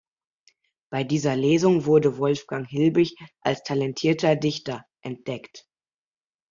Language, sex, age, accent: German, male, under 19, Deutschland Deutsch